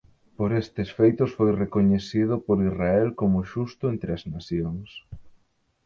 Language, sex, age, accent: Galician, male, 30-39, Atlántico (seseo e gheada)